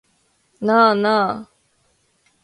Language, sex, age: Japanese, female, 19-29